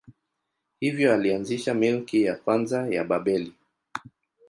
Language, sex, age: Swahili, male, 30-39